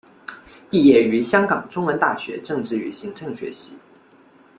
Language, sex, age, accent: Chinese, male, 19-29, 出生地：广东省